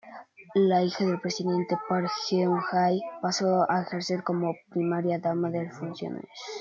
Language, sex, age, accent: Spanish, male, under 19, España: Norte peninsular (Asturias, Castilla y León, Cantabria, País Vasco, Navarra, Aragón, La Rioja, Guadalajara, Cuenca)